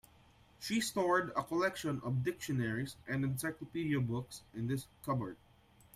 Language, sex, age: English, male, 19-29